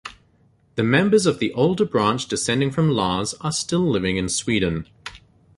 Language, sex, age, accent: English, male, 30-39, New Zealand English